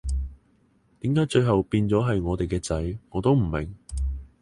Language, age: Cantonese, 19-29